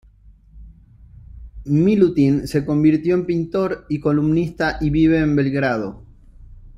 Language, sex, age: Spanish, male, 30-39